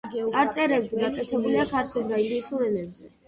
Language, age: Georgian, 19-29